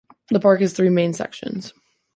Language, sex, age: English, female, 19-29